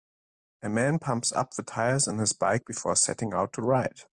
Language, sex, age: English, male, 19-29